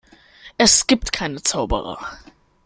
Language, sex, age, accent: German, male, under 19, Deutschland Deutsch